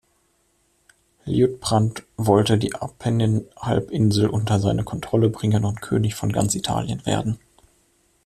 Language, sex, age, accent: German, male, 19-29, Deutschland Deutsch